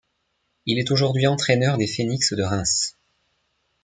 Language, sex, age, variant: French, male, 19-29, Français de métropole